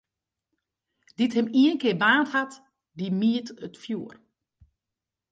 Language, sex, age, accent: Western Frisian, female, 30-39, Wâldfrysk